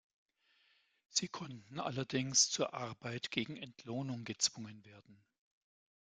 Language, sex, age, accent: German, male, 50-59, Deutschland Deutsch